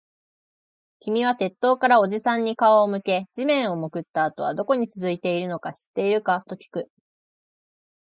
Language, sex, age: Japanese, female, 19-29